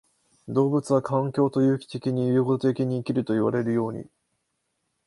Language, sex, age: Japanese, male, 19-29